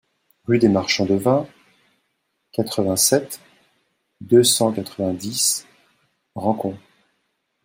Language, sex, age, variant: French, male, 40-49, Français de métropole